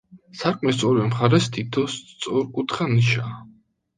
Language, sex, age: Georgian, male, 19-29